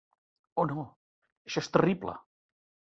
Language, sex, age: Catalan, male, 40-49